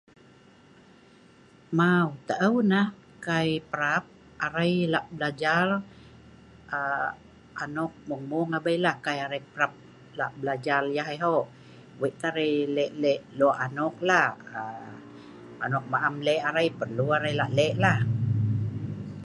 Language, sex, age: Sa'ban, female, 50-59